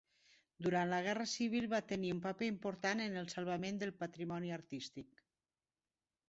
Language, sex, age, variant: Catalan, female, 50-59, Nord-Occidental